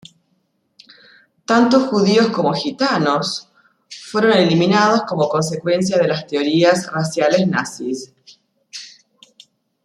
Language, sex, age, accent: Spanish, female, 50-59, Rioplatense: Argentina, Uruguay, este de Bolivia, Paraguay